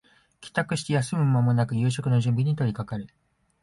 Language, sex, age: Japanese, male, 19-29